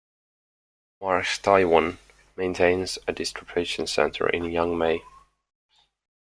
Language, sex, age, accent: English, male, 19-29, United States English